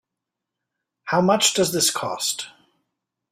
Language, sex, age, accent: English, male, 40-49, United States English